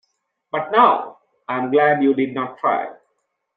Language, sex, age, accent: English, male, 30-39, India and South Asia (India, Pakistan, Sri Lanka)